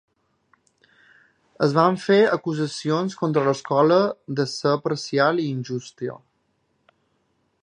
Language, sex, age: Catalan, male, 19-29